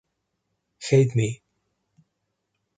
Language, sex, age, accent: Spanish, male, 50-59, Rioplatense: Argentina, Uruguay, este de Bolivia, Paraguay